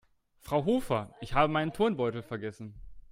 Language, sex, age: German, male, 19-29